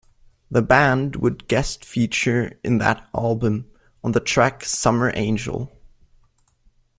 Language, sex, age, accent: English, male, 19-29, Australian English